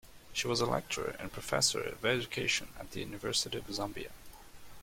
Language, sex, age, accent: English, male, 19-29, United States English